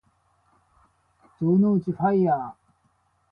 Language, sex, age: Japanese, male, 40-49